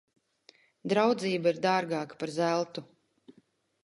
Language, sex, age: Latvian, female, 50-59